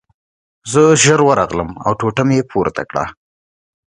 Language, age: Pashto, 19-29